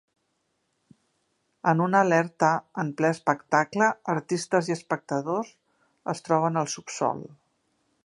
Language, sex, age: Catalan, female, 50-59